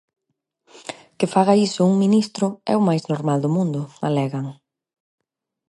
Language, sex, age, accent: Galician, female, 30-39, Normativo (estándar)